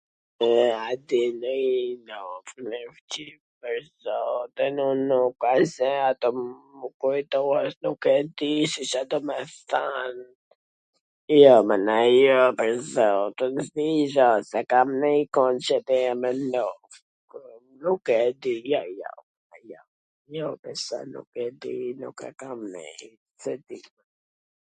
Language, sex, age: Gheg Albanian, female, 50-59